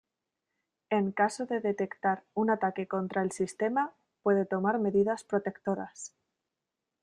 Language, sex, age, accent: Spanish, female, 19-29, España: Centro-Sur peninsular (Madrid, Toledo, Castilla-La Mancha)